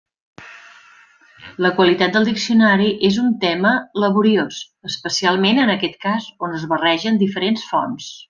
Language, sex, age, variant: Catalan, female, 50-59, Central